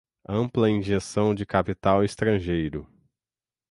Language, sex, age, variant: Portuguese, male, 30-39, Portuguese (Brasil)